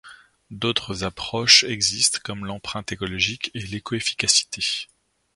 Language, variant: French, Français de métropole